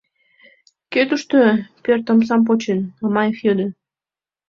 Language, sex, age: Mari, female, 19-29